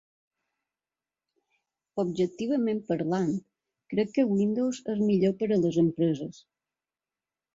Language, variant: Catalan, Balear